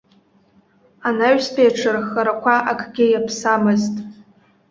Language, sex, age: Abkhazian, female, under 19